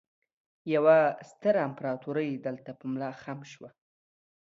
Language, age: Pashto, 19-29